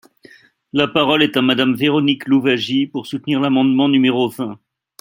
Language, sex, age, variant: French, male, 40-49, Français de métropole